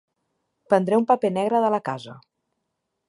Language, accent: Catalan, central; nord-occidental